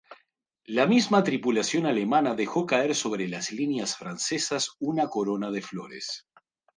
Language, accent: Spanish, Rioplatense: Argentina, Uruguay, este de Bolivia, Paraguay